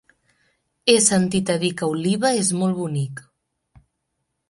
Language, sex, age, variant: Catalan, female, 19-29, Central